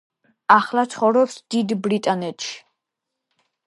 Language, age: Georgian, under 19